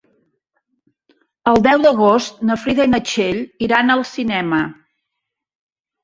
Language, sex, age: Catalan, female, 50-59